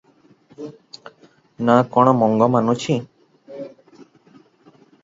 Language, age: Odia, 19-29